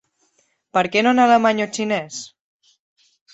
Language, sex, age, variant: Catalan, female, 50-59, Central